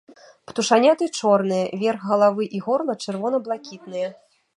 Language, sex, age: Belarusian, female, 30-39